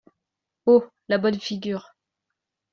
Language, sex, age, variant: French, female, 19-29, Français de métropole